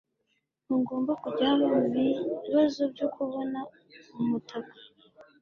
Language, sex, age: Kinyarwanda, female, 19-29